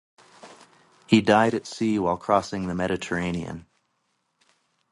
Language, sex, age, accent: English, male, 30-39, United States English